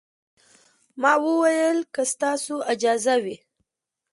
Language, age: Pashto, 19-29